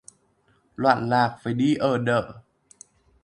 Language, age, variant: Vietnamese, 19-29, Hà Nội